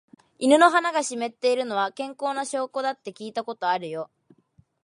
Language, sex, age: Japanese, female, 19-29